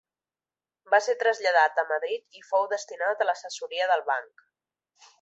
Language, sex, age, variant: Catalan, female, 30-39, Central